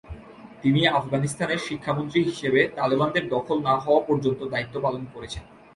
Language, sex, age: Bengali, male, 19-29